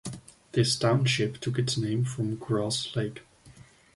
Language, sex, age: English, male, 19-29